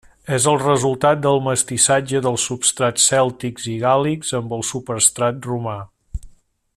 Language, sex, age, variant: Catalan, male, 50-59, Central